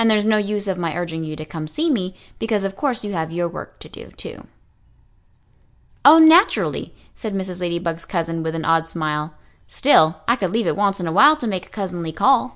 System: none